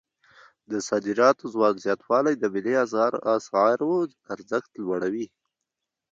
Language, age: Pashto, 19-29